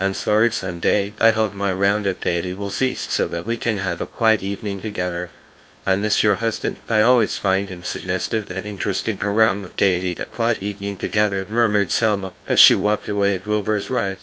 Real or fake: fake